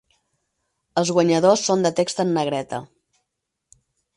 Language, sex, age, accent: Catalan, female, 40-49, estàndard